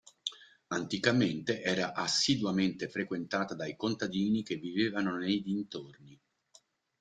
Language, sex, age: Italian, male, 50-59